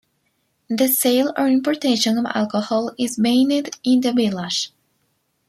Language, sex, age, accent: English, female, 19-29, United States English